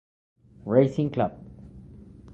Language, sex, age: Spanish, male, 30-39